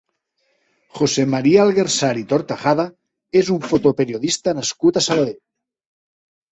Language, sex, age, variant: Catalan, male, 40-49, Central